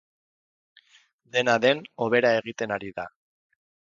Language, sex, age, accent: Basque, male, 30-39, Erdialdekoa edo Nafarra (Gipuzkoa, Nafarroa)